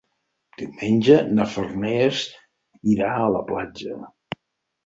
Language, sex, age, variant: Catalan, male, 60-69, Central